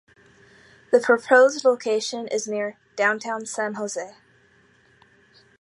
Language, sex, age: English, female, 19-29